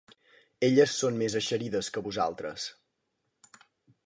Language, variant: Catalan, Central